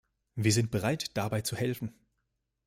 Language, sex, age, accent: German, male, 19-29, Deutschland Deutsch